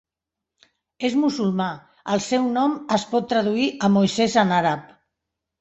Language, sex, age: Catalan, female, 60-69